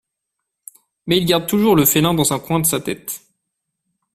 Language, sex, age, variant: French, male, 30-39, Français de métropole